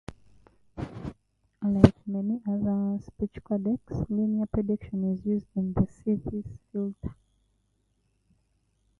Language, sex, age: English, female, 19-29